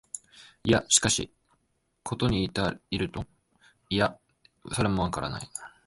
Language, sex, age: Japanese, male, 19-29